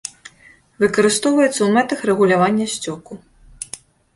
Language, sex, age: Belarusian, female, 30-39